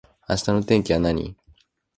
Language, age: Japanese, 19-29